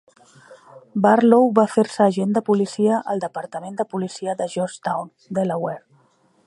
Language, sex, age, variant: Catalan, female, 40-49, Central